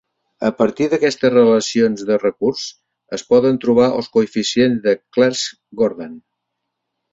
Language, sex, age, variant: Catalan, male, 60-69, Central